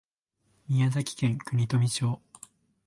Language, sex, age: Japanese, male, 19-29